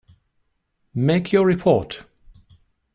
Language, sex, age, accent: English, male, 40-49, England English